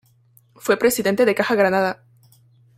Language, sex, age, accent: Spanish, female, 19-29, México